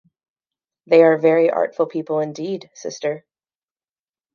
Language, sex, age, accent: English, female, 30-39, United States English